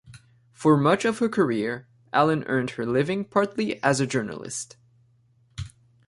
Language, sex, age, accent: English, male, 19-29, Canadian English